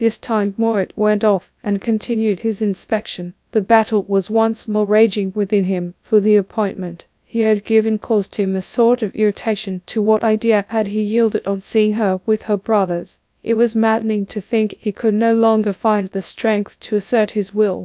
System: TTS, GradTTS